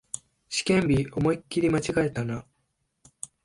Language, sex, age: Japanese, male, 19-29